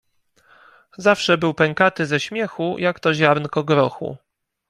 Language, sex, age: Polish, male, 30-39